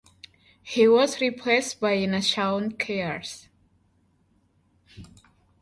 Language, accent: English, indonesia